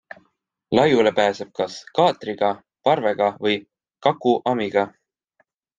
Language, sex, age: Estonian, male, 19-29